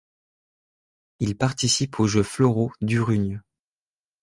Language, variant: French, Français de métropole